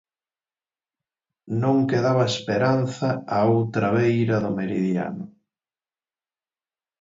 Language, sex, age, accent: Galician, male, 30-39, Central (gheada)